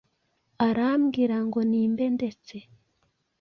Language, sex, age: Kinyarwanda, female, 30-39